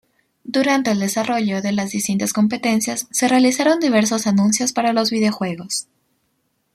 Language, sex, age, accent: Spanish, female, 19-29, Andino-Pacífico: Colombia, Perú, Ecuador, oeste de Bolivia y Venezuela andina